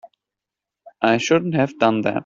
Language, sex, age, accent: English, male, 30-39, United States English